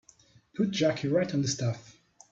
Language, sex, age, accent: English, male, 19-29, United States English